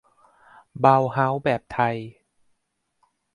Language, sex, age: Thai, male, 30-39